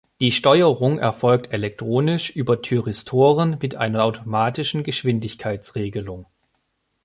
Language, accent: German, Deutschland Deutsch